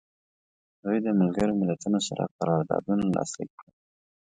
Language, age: Pashto, 19-29